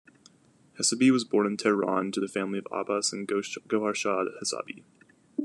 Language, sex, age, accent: English, male, 19-29, United States English